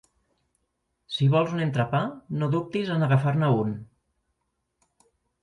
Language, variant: Catalan, Central